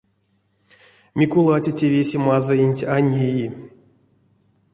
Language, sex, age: Erzya, male, 30-39